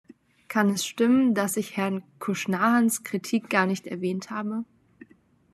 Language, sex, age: German, female, 19-29